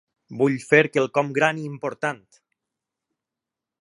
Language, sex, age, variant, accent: Catalan, male, 30-39, Valencià meridional, valencià